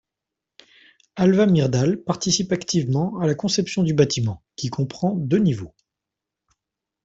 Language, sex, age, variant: French, male, 40-49, Français de métropole